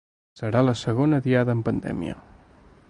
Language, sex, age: Catalan, male, 19-29